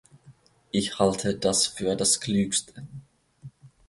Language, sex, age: German, male, 30-39